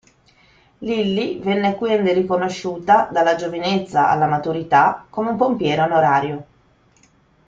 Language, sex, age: Italian, female, 40-49